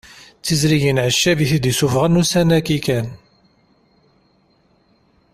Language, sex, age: Kabyle, male, 30-39